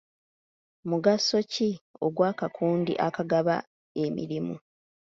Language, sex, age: Ganda, female, 30-39